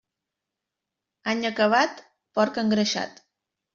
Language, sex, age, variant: Catalan, female, 19-29, Central